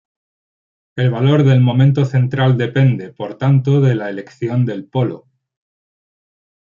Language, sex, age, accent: Spanish, male, 40-49, España: Norte peninsular (Asturias, Castilla y León, Cantabria, País Vasco, Navarra, Aragón, La Rioja, Guadalajara, Cuenca)